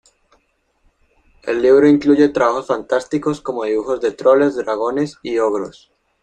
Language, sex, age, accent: Spanish, male, under 19, Andino-Pacífico: Colombia, Perú, Ecuador, oeste de Bolivia y Venezuela andina